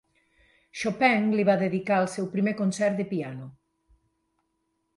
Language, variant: Catalan, Nord-Occidental